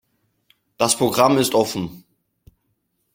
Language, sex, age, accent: German, male, 19-29, Österreichisches Deutsch